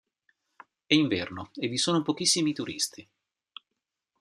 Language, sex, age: Italian, male, 50-59